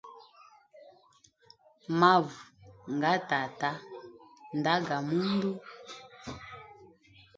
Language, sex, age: Hemba, female, 19-29